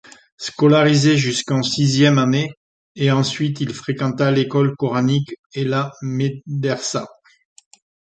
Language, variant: French, Français de métropole